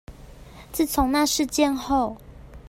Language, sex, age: Chinese, female, 30-39